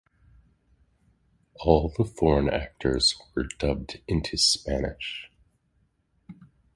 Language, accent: English, United States English